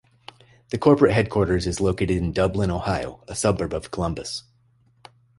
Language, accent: English, United States English